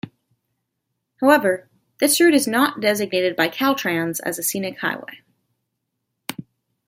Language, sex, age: English, female, 19-29